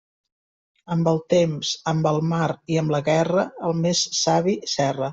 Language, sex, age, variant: Catalan, female, 60-69, Central